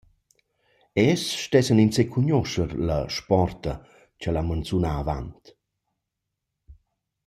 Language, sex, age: Romansh, male, 40-49